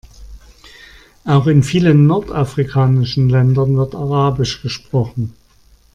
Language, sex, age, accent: German, male, 50-59, Deutschland Deutsch